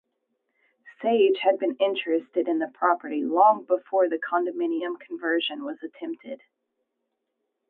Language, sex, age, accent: English, female, 30-39, United States English